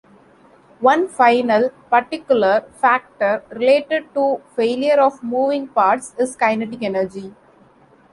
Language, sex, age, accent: English, female, 40-49, India and South Asia (India, Pakistan, Sri Lanka)